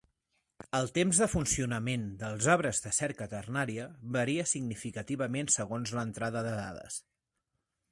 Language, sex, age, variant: Catalan, male, 30-39, Central